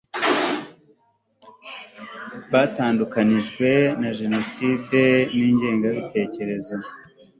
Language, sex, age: Kinyarwanda, male, 40-49